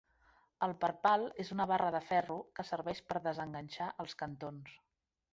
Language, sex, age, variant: Catalan, female, 40-49, Central